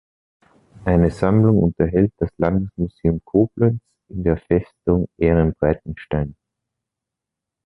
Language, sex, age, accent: German, male, 30-39, Österreichisches Deutsch